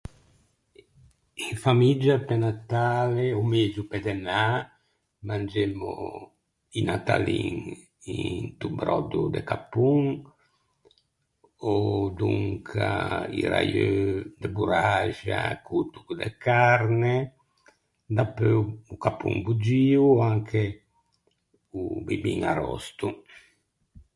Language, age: Ligurian, 70-79